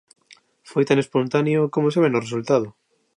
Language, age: Galician, under 19